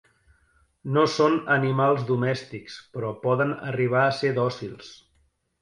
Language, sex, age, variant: Catalan, male, 50-59, Central